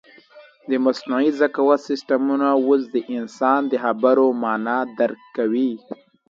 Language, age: Pashto, 19-29